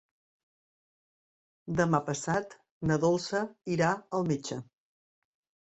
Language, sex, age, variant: Catalan, female, 50-59, Central